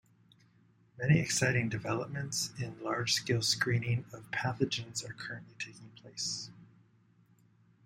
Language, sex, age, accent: English, male, 50-59, United States English